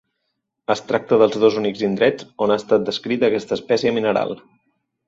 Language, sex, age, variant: Catalan, male, 30-39, Central